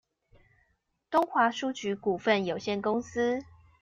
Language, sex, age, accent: Chinese, female, 30-39, 出生地：臺中市